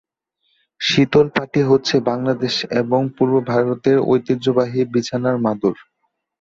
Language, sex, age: Bengali, male, 19-29